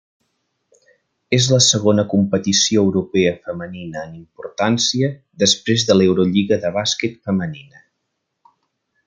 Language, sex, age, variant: Catalan, male, 30-39, Central